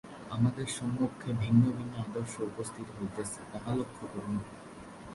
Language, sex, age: Bengali, male, 19-29